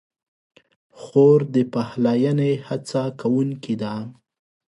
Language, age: Pashto, 19-29